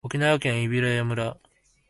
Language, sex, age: Japanese, male, 19-29